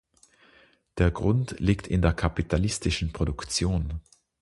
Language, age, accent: German, 40-49, Österreichisches Deutsch